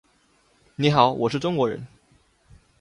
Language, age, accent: Chinese, 19-29, 出生地：江苏省